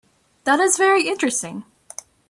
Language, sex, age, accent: English, female, 19-29, United States English